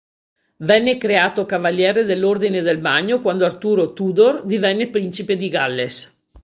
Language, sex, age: Italian, female, 60-69